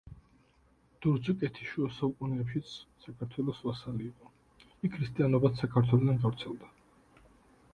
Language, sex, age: Georgian, male, 19-29